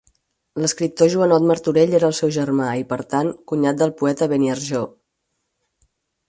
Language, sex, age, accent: Catalan, female, 40-49, estàndard